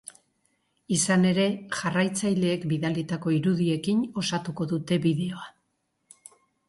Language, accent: Basque, Erdialdekoa edo Nafarra (Gipuzkoa, Nafarroa)